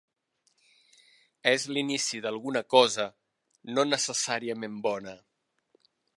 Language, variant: Catalan, Nord-Occidental